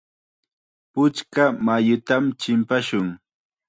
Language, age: Chiquián Ancash Quechua, 19-29